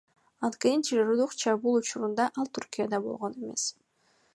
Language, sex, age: Kyrgyz, female, under 19